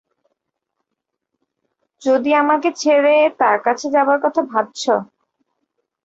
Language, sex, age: Bengali, female, 19-29